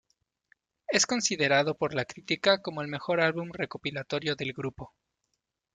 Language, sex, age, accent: Spanish, male, 30-39, México